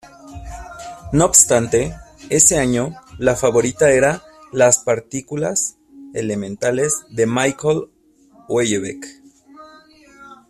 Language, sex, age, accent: Spanish, male, 19-29, México